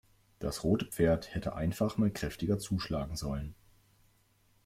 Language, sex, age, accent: German, male, 19-29, Deutschland Deutsch